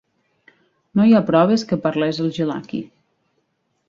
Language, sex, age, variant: Catalan, female, 30-39, Nord-Occidental